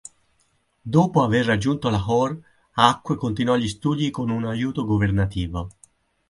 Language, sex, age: Italian, male, 50-59